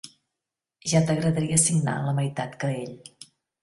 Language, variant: Catalan, Central